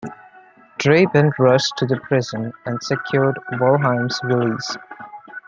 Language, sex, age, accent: English, male, 19-29, India and South Asia (India, Pakistan, Sri Lanka)